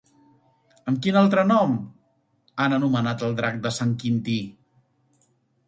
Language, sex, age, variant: Catalan, male, 40-49, Central